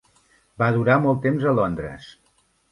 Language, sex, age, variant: Catalan, male, 50-59, Central